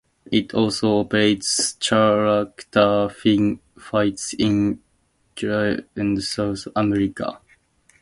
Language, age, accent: English, 19-29, United States English